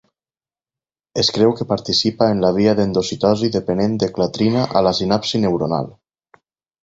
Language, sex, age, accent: Catalan, male, 19-29, valencià